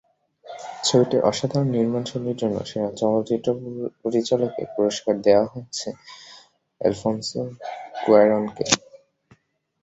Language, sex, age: Bengali, male, under 19